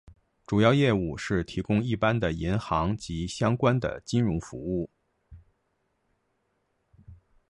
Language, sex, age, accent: Chinese, male, 40-49, 出生地：北京市